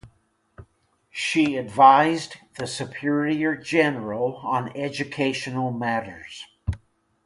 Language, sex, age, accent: English, male, 60-69, United States English